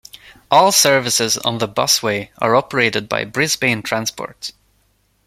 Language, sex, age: English, male, 19-29